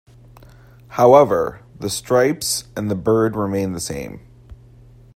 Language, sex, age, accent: English, male, 19-29, United States English